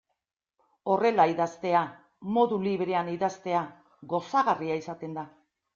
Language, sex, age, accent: Basque, female, 60-69, Erdialdekoa edo Nafarra (Gipuzkoa, Nafarroa)